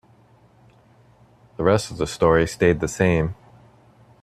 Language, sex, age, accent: English, male, 40-49, United States English